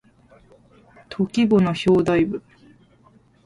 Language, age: Japanese, 19-29